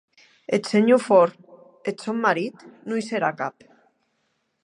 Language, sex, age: Occitan, female, 30-39